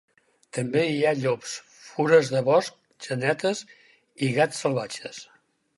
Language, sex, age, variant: Catalan, male, 60-69, Central